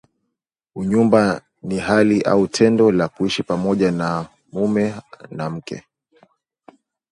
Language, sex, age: Swahili, male, 30-39